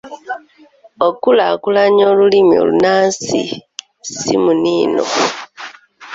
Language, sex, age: Ganda, female, 19-29